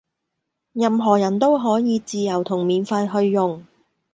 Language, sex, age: Cantonese, female, 40-49